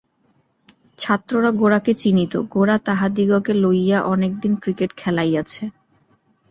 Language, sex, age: Bengali, female, 19-29